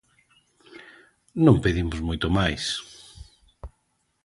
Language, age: Galician, 50-59